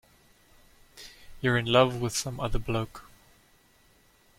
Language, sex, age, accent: English, male, 19-29, Southern African (South Africa, Zimbabwe, Namibia)